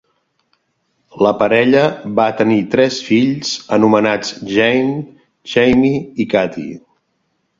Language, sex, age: Catalan, male, 60-69